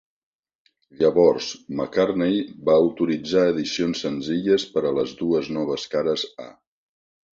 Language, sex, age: Catalan, male, 50-59